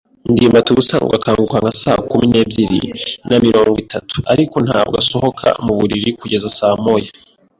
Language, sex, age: Kinyarwanda, male, 19-29